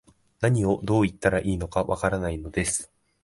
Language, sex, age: Japanese, male, 19-29